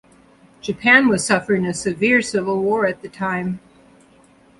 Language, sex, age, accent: English, female, 50-59, United States English